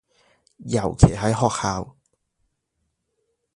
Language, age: Cantonese, 19-29